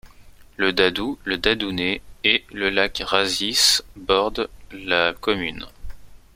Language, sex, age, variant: French, male, 30-39, Français de métropole